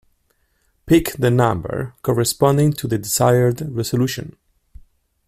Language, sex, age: English, male, 30-39